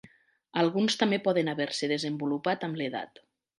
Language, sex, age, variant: Catalan, female, 40-49, Nord-Occidental